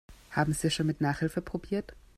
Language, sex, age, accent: German, female, 30-39, Österreichisches Deutsch